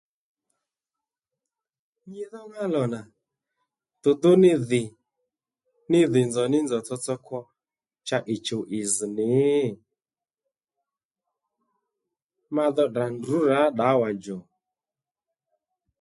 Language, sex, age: Lendu, male, 30-39